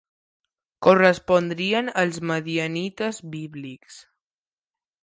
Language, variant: Catalan, Balear